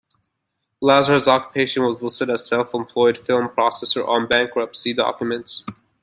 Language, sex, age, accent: English, male, 19-29, United States English